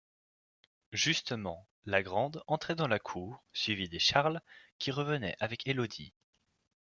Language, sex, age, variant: French, male, under 19, Français de métropole